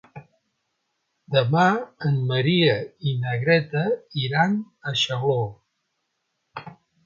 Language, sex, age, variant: Catalan, male, 60-69, Central